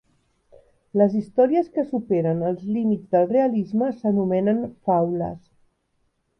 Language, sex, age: Catalan, female, 50-59